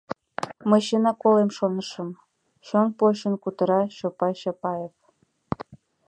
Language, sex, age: Mari, female, under 19